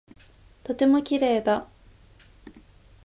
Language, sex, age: Japanese, female, 19-29